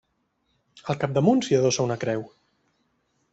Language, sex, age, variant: Catalan, male, 30-39, Central